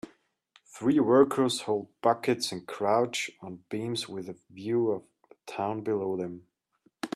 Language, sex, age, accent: English, male, 19-29, United States English